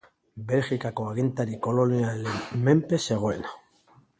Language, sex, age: Basque, male, 40-49